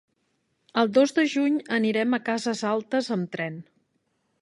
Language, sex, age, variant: Catalan, female, 50-59, Central